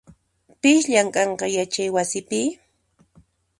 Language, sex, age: Puno Quechua, female, 40-49